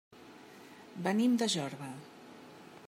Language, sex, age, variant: Catalan, female, 50-59, Central